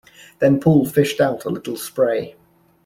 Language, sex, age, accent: English, male, 19-29, England English